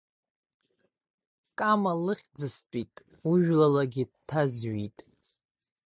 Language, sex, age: Abkhazian, female, 19-29